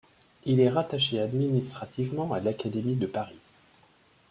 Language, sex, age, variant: French, male, 30-39, Français de métropole